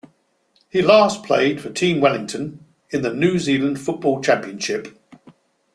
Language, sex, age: English, male, 60-69